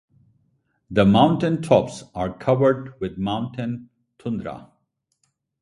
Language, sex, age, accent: English, male, 40-49, India and South Asia (India, Pakistan, Sri Lanka)